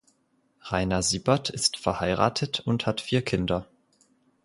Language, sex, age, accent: German, male, 19-29, Deutschland Deutsch